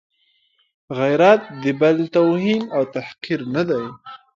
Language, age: Pashto, 19-29